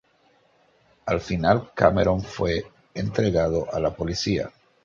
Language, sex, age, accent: Spanish, male, 40-49, Caribe: Cuba, Venezuela, Puerto Rico, República Dominicana, Panamá, Colombia caribeña, México caribeño, Costa del golfo de México